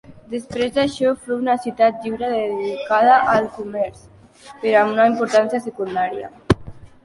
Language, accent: Catalan, aprenent (recent, des del castellà)